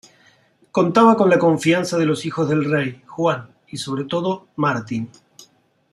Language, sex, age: Spanish, male, 50-59